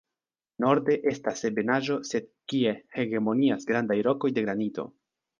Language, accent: Esperanto, Internacia